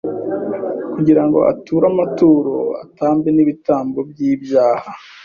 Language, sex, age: Kinyarwanda, male, 19-29